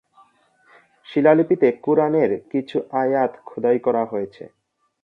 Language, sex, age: Bengali, male, under 19